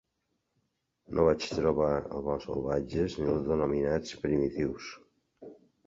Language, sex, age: Catalan, male, 60-69